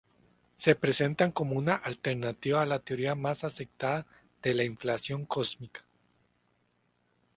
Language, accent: Spanish, América central